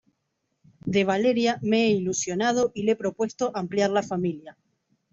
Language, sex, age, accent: Spanish, female, 40-49, Rioplatense: Argentina, Uruguay, este de Bolivia, Paraguay